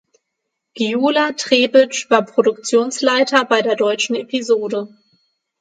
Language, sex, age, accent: German, female, 19-29, Deutschland Deutsch; Hochdeutsch